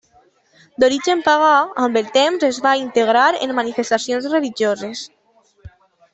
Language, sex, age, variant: Catalan, female, 19-29, Central